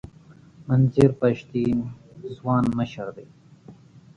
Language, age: Pashto, 19-29